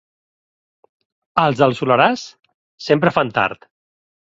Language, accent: Catalan, Barcelona